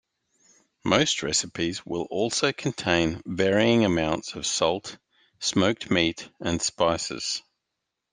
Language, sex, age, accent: English, male, 50-59, Australian English